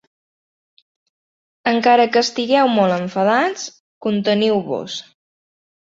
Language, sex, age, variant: Catalan, female, 19-29, Central